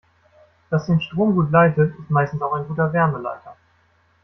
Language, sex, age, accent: German, male, 19-29, Deutschland Deutsch